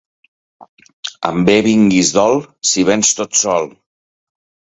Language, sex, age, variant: Catalan, male, 40-49, Central